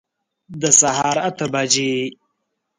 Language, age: Pashto, 19-29